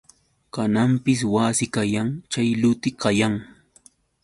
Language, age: Yauyos Quechua, 30-39